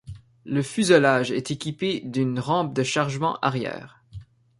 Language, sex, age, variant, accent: French, male, 19-29, Français d'Amérique du Nord, Français du Canada